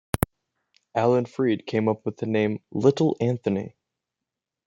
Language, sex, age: English, male, under 19